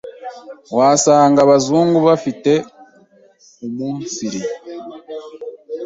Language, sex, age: Kinyarwanda, male, 19-29